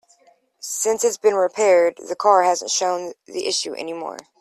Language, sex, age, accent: English, female, 40-49, United States English